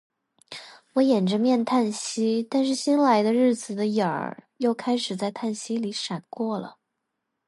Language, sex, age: Chinese, female, 19-29